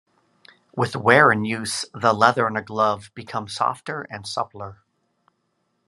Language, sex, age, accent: English, male, 50-59, United States English